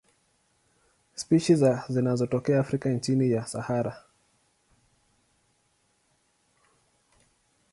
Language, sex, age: Swahili, male, 30-39